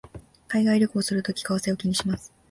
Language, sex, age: Japanese, female, 19-29